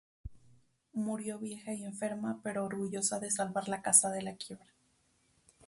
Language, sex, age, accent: Spanish, female, 19-29, México